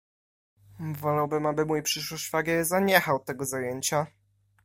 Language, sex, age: Polish, male, under 19